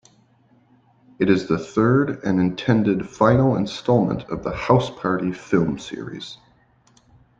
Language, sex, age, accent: English, male, 30-39, United States English